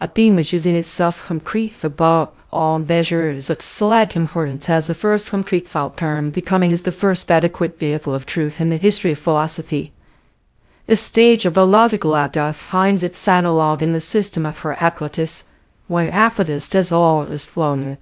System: TTS, VITS